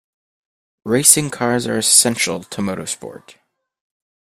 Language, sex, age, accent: English, male, 19-29, United States English